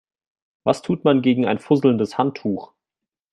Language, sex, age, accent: German, male, 19-29, Deutschland Deutsch